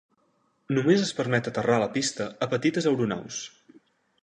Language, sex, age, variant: Catalan, male, 19-29, Central